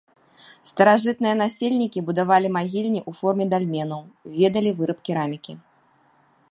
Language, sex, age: Belarusian, female, 40-49